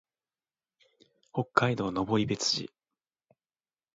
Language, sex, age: Japanese, male, 19-29